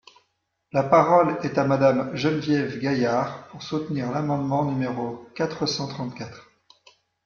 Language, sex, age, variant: French, male, 40-49, Français de métropole